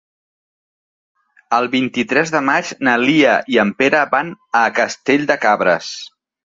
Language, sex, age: Catalan, male, 40-49